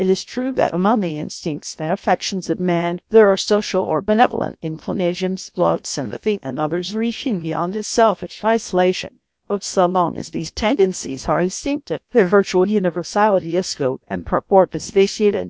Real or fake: fake